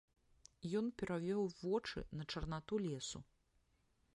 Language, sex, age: Belarusian, female, 30-39